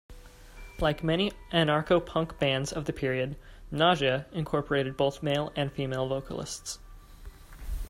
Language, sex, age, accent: English, male, 19-29, United States English